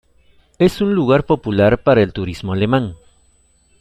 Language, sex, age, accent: Spanish, male, 50-59, Andino-Pacífico: Colombia, Perú, Ecuador, oeste de Bolivia y Venezuela andina